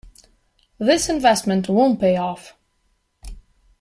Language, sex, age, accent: English, female, 30-39, United States English